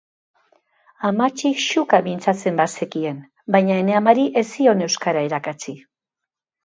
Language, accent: Basque, Mendebalekoa (Araba, Bizkaia, Gipuzkoako mendebaleko herri batzuk)